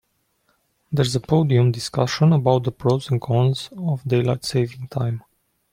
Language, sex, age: English, male, 40-49